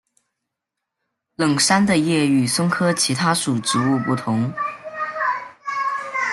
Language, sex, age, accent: Chinese, male, under 19, 出生地：湖南省